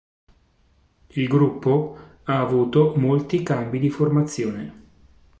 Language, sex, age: Italian, male, 50-59